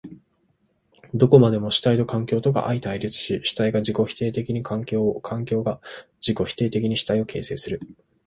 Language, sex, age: Japanese, male, 19-29